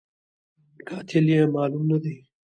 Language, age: Pashto, 19-29